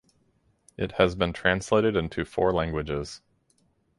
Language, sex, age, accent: English, male, 30-39, United States English